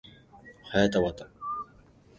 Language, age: Japanese, under 19